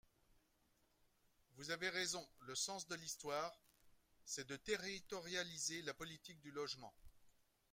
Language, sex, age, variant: French, male, 50-59, Français de métropole